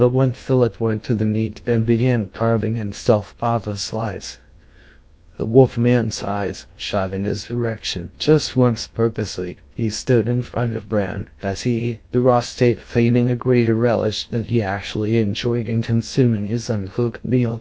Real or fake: fake